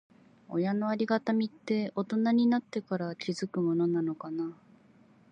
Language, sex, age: Japanese, female, 30-39